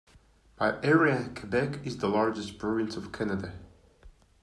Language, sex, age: English, male, 30-39